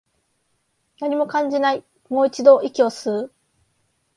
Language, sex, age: Japanese, female, 19-29